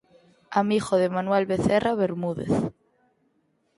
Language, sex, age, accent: Galician, female, 19-29, Central (gheada)